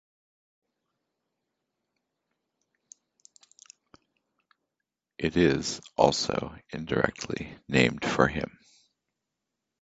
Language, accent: English, United States English